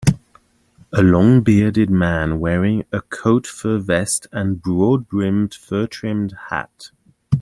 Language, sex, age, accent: English, male, 30-39, England English